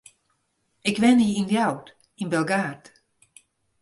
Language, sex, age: Western Frisian, female, 60-69